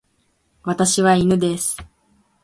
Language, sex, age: Japanese, female, under 19